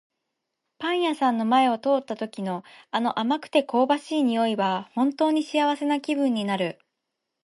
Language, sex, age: Japanese, female, 19-29